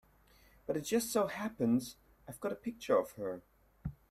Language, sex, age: English, male, 19-29